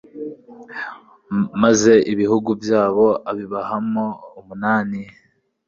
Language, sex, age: Kinyarwanda, male, 19-29